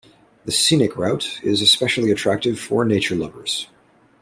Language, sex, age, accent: English, male, 30-39, United States English